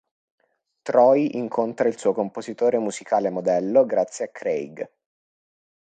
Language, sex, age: Italian, male, 19-29